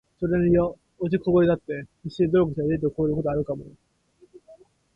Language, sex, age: Japanese, male, 19-29